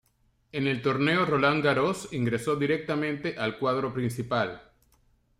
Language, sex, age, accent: Spanish, male, 40-49, Caribe: Cuba, Venezuela, Puerto Rico, República Dominicana, Panamá, Colombia caribeña, México caribeño, Costa del golfo de México